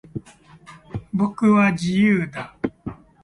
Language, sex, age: Japanese, male, 30-39